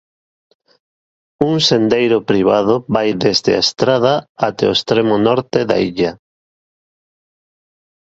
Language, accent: Galician, Atlántico (seseo e gheada)